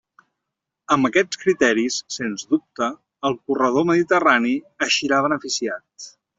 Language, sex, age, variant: Catalan, male, 50-59, Central